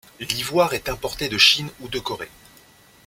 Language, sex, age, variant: French, male, 30-39, Français de métropole